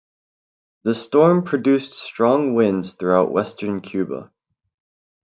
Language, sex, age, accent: English, male, 19-29, United States English